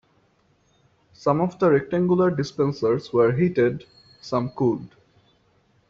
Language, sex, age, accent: English, male, 19-29, India and South Asia (India, Pakistan, Sri Lanka)